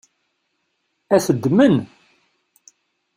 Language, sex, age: Kabyle, male, 50-59